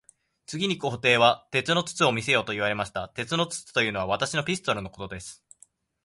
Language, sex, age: Japanese, male, 19-29